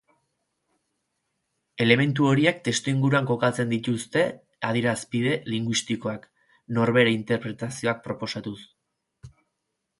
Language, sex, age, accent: Basque, male, 30-39, Erdialdekoa edo Nafarra (Gipuzkoa, Nafarroa)